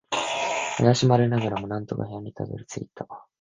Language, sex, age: Japanese, male, 19-29